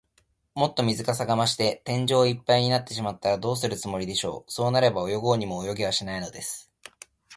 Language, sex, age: Japanese, male, 19-29